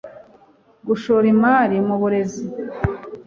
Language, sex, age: Kinyarwanda, female, 30-39